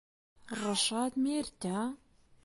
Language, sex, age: Central Kurdish, female, 19-29